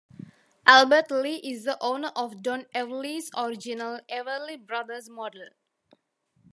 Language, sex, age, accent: English, female, 19-29, India and South Asia (India, Pakistan, Sri Lanka)